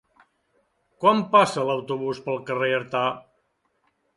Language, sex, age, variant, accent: Catalan, male, 60-69, Central, central